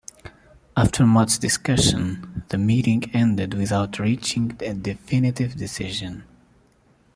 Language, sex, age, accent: English, male, 19-29, United States English